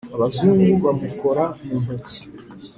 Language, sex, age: Kinyarwanda, female, 30-39